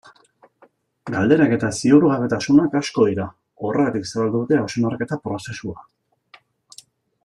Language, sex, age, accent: Basque, male, 40-49, Mendebalekoa (Araba, Bizkaia, Gipuzkoako mendebaleko herri batzuk)